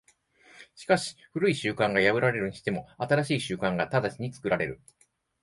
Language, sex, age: Japanese, male, 40-49